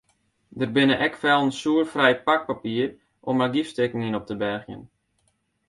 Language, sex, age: Western Frisian, male, 19-29